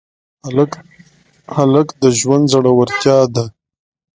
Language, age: Pashto, 30-39